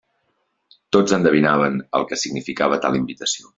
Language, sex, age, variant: Catalan, male, 40-49, Central